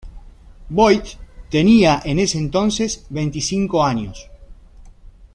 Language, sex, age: Spanish, male, 40-49